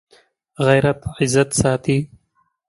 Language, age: Pashto, 19-29